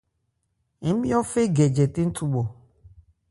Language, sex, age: Ebrié, female, 30-39